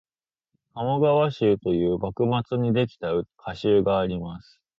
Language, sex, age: Japanese, male, under 19